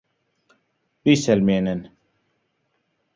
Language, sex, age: Central Kurdish, male, 30-39